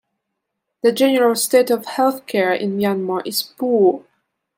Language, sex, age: English, female, 19-29